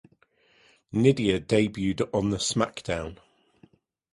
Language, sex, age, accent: English, male, 40-49, England English